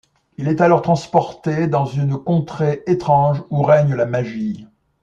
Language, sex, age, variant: French, male, 70-79, Français de métropole